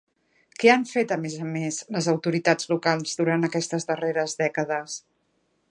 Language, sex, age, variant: Catalan, female, 40-49, Central